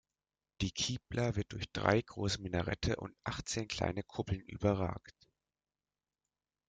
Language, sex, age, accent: German, male, 19-29, Deutschland Deutsch